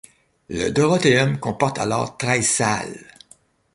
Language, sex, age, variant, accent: French, male, 60-69, Français d'Amérique du Nord, Français du Canada